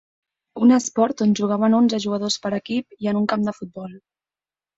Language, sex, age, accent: Catalan, female, 19-29, Camp de Tarragona